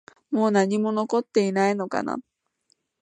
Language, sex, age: Japanese, female, 19-29